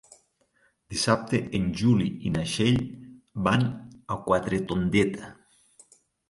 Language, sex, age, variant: Catalan, male, 40-49, Nord-Occidental